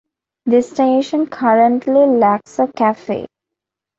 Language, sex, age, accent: English, female, 19-29, India and South Asia (India, Pakistan, Sri Lanka)